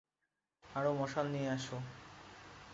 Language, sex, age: Bengali, male, 19-29